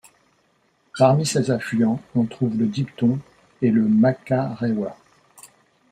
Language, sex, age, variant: French, male, 40-49, Français de métropole